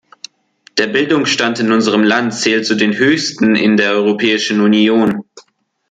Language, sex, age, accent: German, male, under 19, Deutschland Deutsch